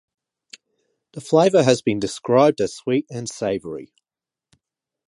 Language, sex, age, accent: English, male, 19-29, Australian English; England English